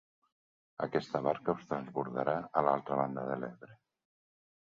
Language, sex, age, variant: Catalan, male, 60-69, Central